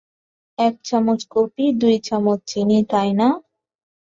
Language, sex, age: Bengali, female, 19-29